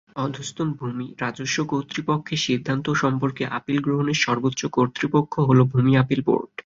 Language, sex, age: Bengali, male, 19-29